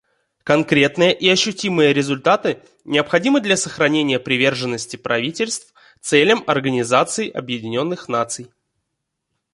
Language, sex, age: Russian, male, 19-29